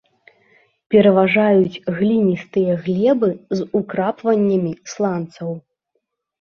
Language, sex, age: Belarusian, female, 30-39